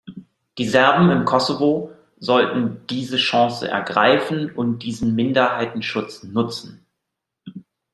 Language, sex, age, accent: German, male, 40-49, Deutschland Deutsch